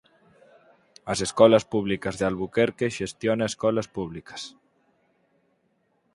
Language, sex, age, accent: Galician, male, 19-29, Atlántico (seseo e gheada)